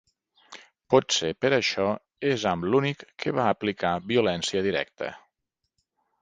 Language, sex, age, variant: Catalan, male, 40-49, Nord-Occidental